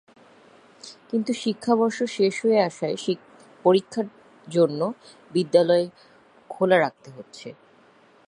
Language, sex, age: Bengali, female, 30-39